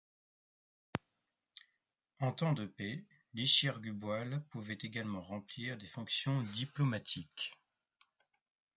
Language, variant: French, Français de métropole